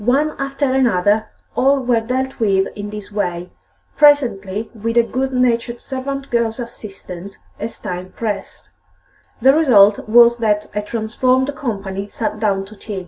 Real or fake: real